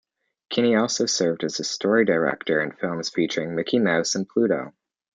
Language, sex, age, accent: English, male, under 19, Canadian English